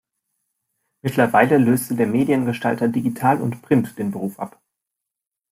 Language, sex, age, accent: German, male, 19-29, Deutschland Deutsch